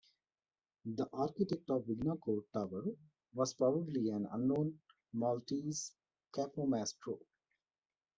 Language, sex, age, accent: English, male, 40-49, India and South Asia (India, Pakistan, Sri Lanka)